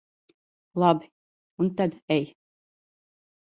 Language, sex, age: Latvian, female, 30-39